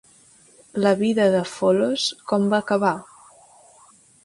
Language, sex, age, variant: Catalan, female, 19-29, Central